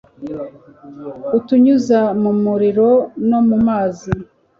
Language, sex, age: Kinyarwanda, female, 50-59